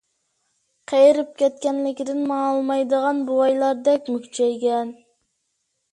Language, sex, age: Uyghur, male, under 19